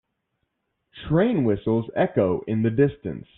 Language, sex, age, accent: English, male, 19-29, United States English